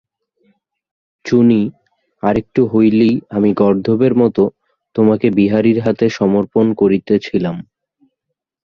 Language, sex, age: Bengali, male, 19-29